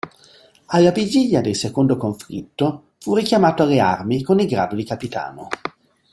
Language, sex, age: Italian, male, 50-59